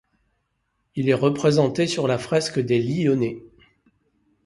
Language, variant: French, Français de métropole